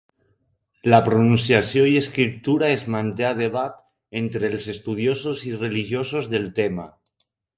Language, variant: Catalan, Nord-Occidental